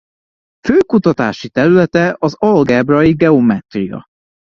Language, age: Hungarian, 19-29